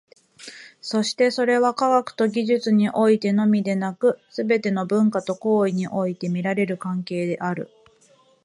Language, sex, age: Japanese, female, 30-39